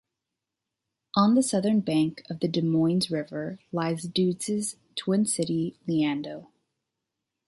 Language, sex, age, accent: English, female, 19-29, United States English